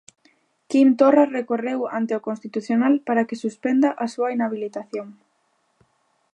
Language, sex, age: Galician, female, 19-29